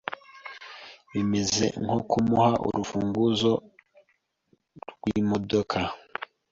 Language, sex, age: Kinyarwanda, male, 19-29